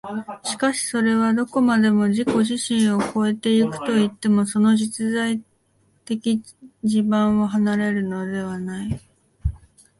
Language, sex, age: Japanese, female, 19-29